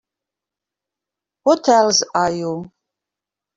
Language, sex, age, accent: English, female, 50-59, Australian English